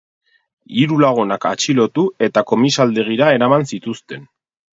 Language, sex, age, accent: Basque, male, 30-39, Erdialdekoa edo Nafarra (Gipuzkoa, Nafarroa)